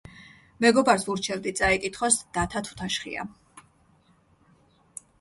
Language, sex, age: Georgian, female, 40-49